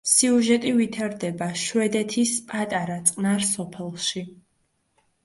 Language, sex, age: Georgian, female, under 19